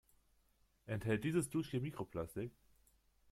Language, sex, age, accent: German, male, 19-29, Deutschland Deutsch